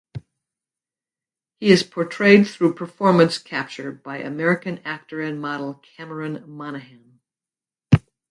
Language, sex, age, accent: English, female, 60-69, United States English